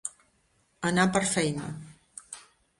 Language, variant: Catalan, Central